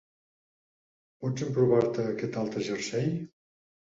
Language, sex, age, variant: Catalan, male, 60-69, Central